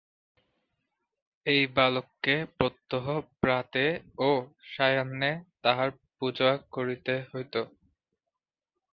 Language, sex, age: Bengali, male, 19-29